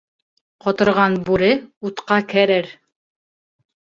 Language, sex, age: Bashkir, female, 30-39